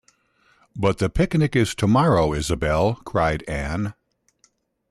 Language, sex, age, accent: English, male, 60-69, United States English